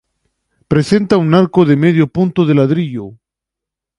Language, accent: Spanish, Chileno: Chile, Cuyo